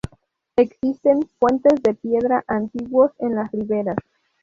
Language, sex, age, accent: Spanish, female, 19-29, México